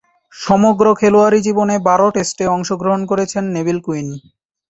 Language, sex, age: Bengali, male, 19-29